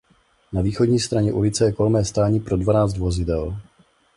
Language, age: Czech, 30-39